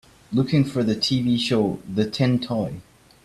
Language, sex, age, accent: English, male, 19-29, Scottish English